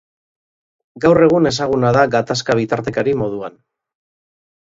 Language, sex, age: Basque, male, 30-39